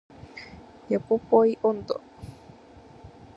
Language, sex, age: Japanese, female, 19-29